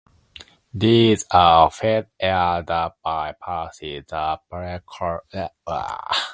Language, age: English, 19-29